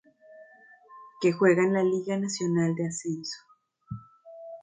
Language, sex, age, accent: Spanish, female, 40-49, Andino-Pacífico: Colombia, Perú, Ecuador, oeste de Bolivia y Venezuela andina